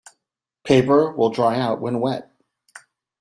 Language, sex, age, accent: English, male, 50-59, United States English